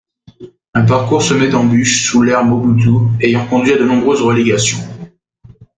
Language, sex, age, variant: French, male, 19-29, Français de métropole